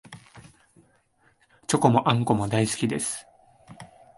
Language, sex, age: Japanese, male, 19-29